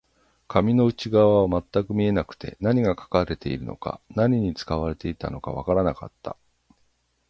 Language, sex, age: Japanese, male, 40-49